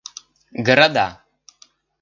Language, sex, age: Russian, male, 19-29